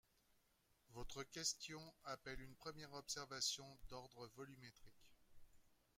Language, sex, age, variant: French, male, 50-59, Français de métropole